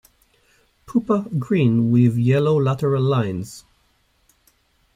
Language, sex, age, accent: English, male, 40-49, United States English